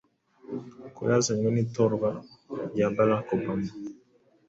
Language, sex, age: Kinyarwanda, male, 19-29